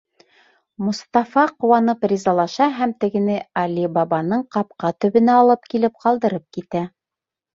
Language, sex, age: Bashkir, female, 30-39